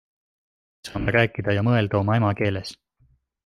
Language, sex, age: Estonian, male, 19-29